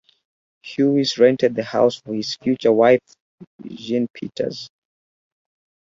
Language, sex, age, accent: English, male, 19-29, United States English